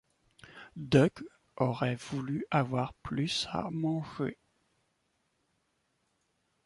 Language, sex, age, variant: French, male, 19-29, Français de métropole